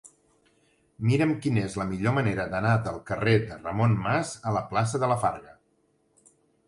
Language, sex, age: Catalan, male, 40-49